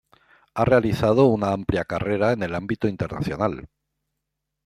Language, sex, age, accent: Spanish, male, 60-69, España: Centro-Sur peninsular (Madrid, Toledo, Castilla-La Mancha)